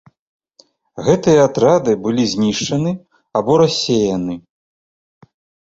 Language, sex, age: Belarusian, male, 40-49